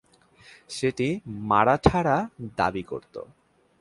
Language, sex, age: Bengali, male, 19-29